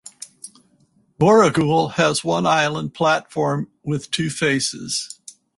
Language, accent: English, United States English